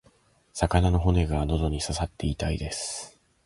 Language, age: Japanese, 19-29